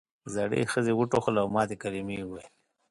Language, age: Pashto, 30-39